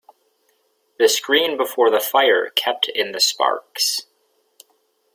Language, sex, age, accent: English, male, 30-39, United States English